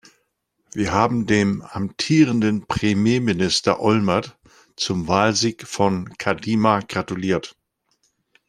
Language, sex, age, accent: German, male, 60-69, Deutschland Deutsch